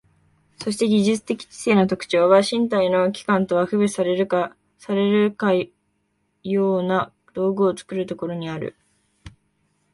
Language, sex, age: Japanese, female, 19-29